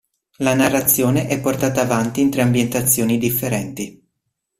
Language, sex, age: Italian, male, 19-29